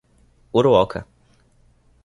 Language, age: Portuguese, under 19